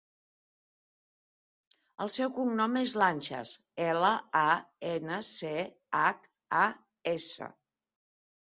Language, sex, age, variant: Catalan, female, 60-69, Central